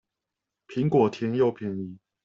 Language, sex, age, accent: Chinese, male, 30-39, 出生地：新北市